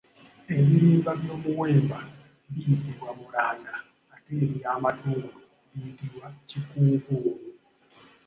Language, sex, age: Ganda, male, 19-29